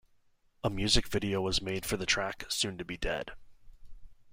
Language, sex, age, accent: English, male, 19-29, United States English